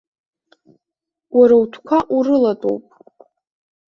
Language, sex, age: Abkhazian, female, under 19